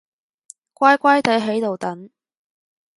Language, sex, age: Cantonese, female, 19-29